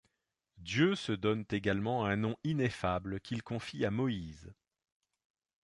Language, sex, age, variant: French, male, 40-49, Français de métropole